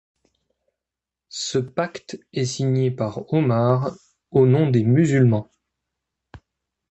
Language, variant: French, Français de métropole